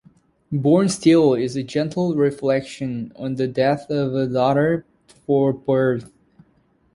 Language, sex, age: English, male, 19-29